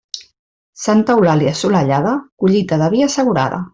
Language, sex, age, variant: Catalan, female, 40-49, Central